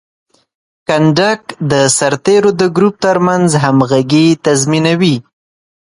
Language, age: Pashto, 19-29